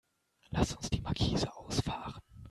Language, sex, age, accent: German, male, 19-29, Deutschland Deutsch